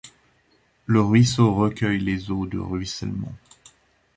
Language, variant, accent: French, Français d'Europe, Français d’Allemagne